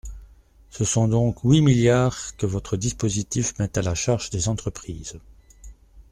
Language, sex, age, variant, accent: French, male, 40-49, Français d'Europe, Français de Belgique